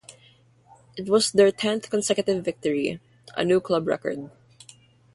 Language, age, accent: English, 19-29, United States English; Filipino